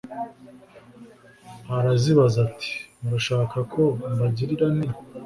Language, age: Kinyarwanda, 19-29